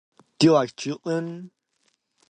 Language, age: English, 19-29